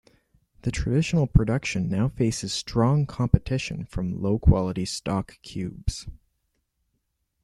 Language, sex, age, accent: English, male, under 19, Canadian English